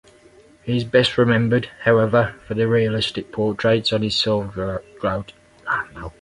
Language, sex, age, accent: English, male, 40-49, England English